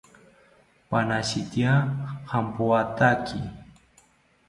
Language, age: South Ucayali Ashéninka, 40-49